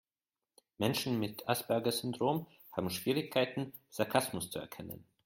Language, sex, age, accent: German, male, 19-29, Österreichisches Deutsch